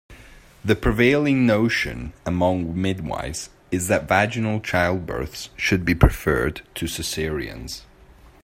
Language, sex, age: English, male, 30-39